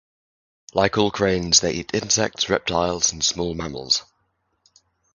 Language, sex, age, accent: English, male, 19-29, England English